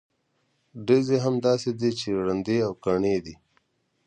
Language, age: Pashto, 19-29